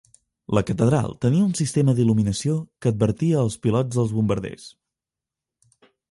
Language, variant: Catalan, Septentrional